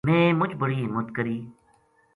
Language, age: Gujari, 40-49